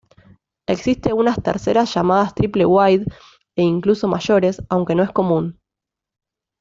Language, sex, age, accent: Spanish, female, 19-29, Rioplatense: Argentina, Uruguay, este de Bolivia, Paraguay